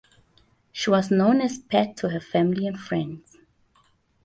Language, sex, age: English, female, 30-39